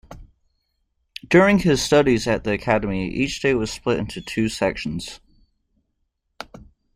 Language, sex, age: English, male, 19-29